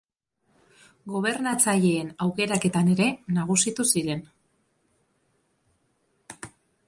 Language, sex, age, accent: Basque, female, 30-39, Mendebalekoa (Araba, Bizkaia, Gipuzkoako mendebaleko herri batzuk)